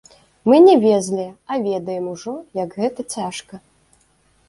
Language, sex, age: Belarusian, female, 19-29